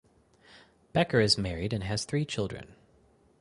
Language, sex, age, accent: English, male, 30-39, United States English